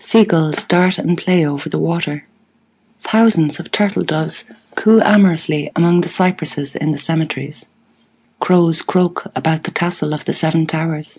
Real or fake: real